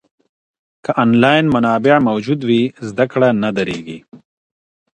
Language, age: Pashto, 30-39